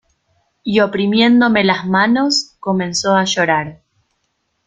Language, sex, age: Spanish, female, 30-39